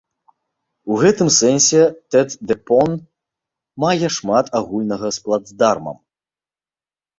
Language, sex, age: Belarusian, male, 30-39